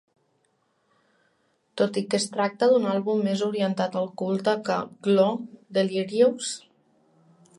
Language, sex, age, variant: Catalan, female, 30-39, Central